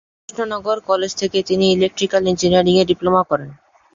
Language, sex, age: Bengali, male, under 19